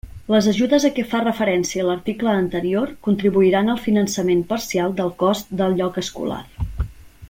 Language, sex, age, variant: Catalan, female, 40-49, Central